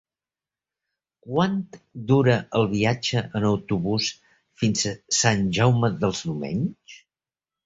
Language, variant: Catalan, Central